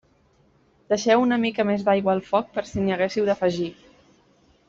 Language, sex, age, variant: Catalan, female, 19-29, Central